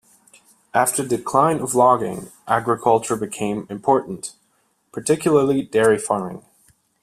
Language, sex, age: English, male, 19-29